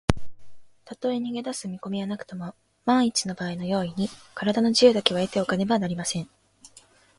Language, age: Japanese, 19-29